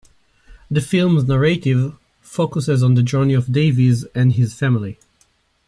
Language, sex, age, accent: English, male, 40-49, United States English